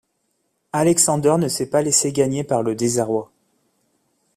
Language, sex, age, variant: French, male, 40-49, Français de métropole